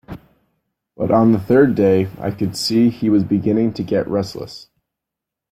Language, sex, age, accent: English, male, 19-29, United States English